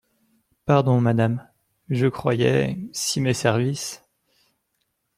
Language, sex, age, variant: French, male, 19-29, Français de métropole